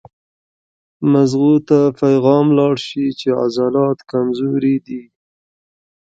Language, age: Pashto, 19-29